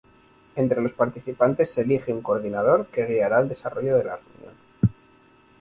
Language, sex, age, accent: Spanish, male, 19-29, España: Norte peninsular (Asturias, Castilla y León, Cantabria, País Vasco, Navarra, Aragón, La Rioja, Guadalajara, Cuenca)